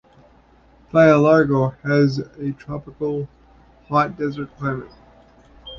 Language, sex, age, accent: English, male, 40-49, Canadian English